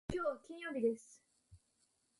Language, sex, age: Japanese, female, 19-29